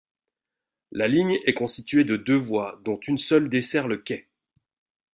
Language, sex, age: French, male, 40-49